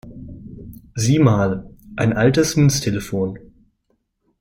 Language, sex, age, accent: German, male, 19-29, Deutschland Deutsch